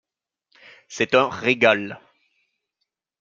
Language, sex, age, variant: French, male, 19-29, Français de métropole